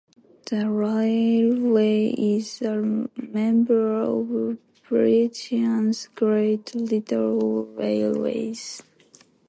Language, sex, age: English, female, 19-29